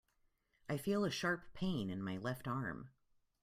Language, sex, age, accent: English, female, 40-49, United States English